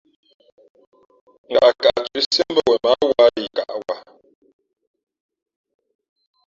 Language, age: Fe'fe', 50-59